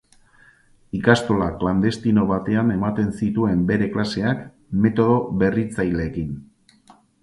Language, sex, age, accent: Basque, male, 40-49, Erdialdekoa edo Nafarra (Gipuzkoa, Nafarroa)